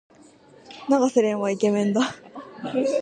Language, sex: Japanese, female